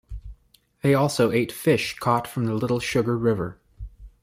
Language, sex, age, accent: English, male, 19-29, United States English